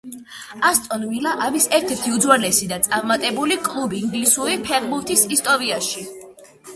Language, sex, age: Georgian, female, 90+